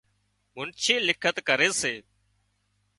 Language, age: Wadiyara Koli, 30-39